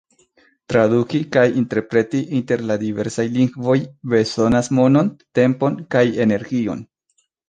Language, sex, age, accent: Esperanto, male, 19-29, Internacia